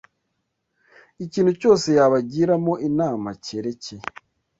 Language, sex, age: Kinyarwanda, male, 19-29